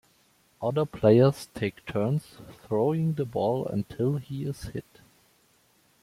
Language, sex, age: English, male, 19-29